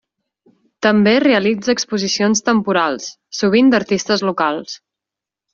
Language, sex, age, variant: Catalan, female, 19-29, Central